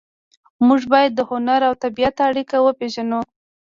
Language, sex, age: Pashto, female, 19-29